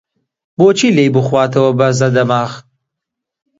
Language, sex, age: Central Kurdish, male, 19-29